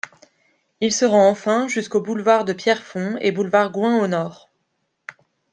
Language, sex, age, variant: French, female, 30-39, Français de métropole